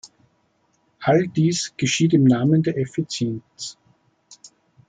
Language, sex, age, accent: German, male, 40-49, Österreichisches Deutsch